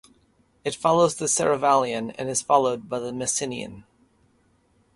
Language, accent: English, United States English